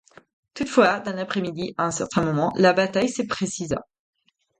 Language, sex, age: French, female, 30-39